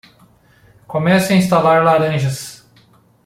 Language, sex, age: Portuguese, male, 40-49